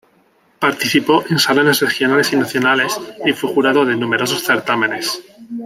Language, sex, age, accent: Spanish, male, 30-39, España: Sur peninsular (Andalucia, Extremadura, Murcia)